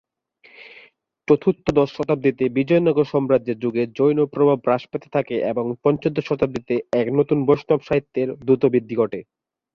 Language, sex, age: Bengali, male, 19-29